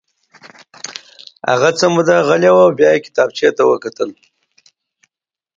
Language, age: Pashto, 40-49